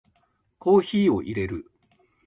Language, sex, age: Japanese, male, 50-59